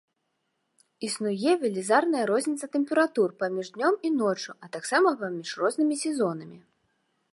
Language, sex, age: Belarusian, female, 30-39